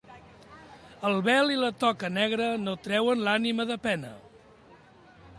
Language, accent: Catalan, aprenent (recent, des d'altres llengües)